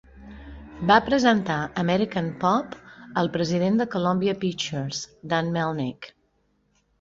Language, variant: Catalan, Central